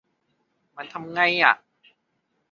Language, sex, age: Thai, male, 19-29